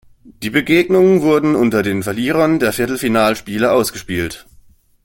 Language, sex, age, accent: German, male, 19-29, Deutschland Deutsch